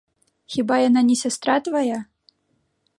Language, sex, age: Belarusian, female, 19-29